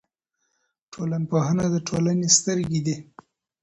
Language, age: Pashto, 30-39